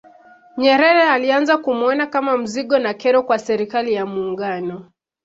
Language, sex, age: Swahili, female, 19-29